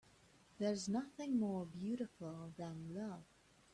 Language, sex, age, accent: English, female, 19-29, England English